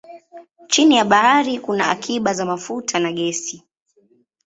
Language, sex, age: Swahili, female, 19-29